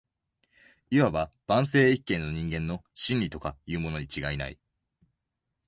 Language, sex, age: Japanese, male, 19-29